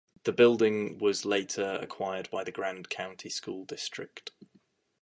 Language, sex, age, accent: English, male, 19-29, England English